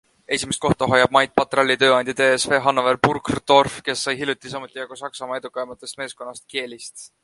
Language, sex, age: Estonian, male, 19-29